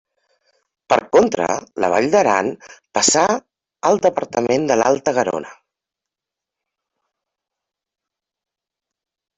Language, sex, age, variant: Catalan, female, 40-49, Central